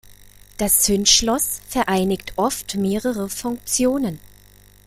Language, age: German, 30-39